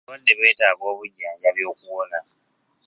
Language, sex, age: Ganda, male, 19-29